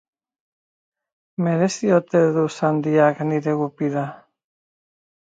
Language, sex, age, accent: Basque, female, 40-49, Mendebalekoa (Araba, Bizkaia, Gipuzkoako mendebaleko herri batzuk)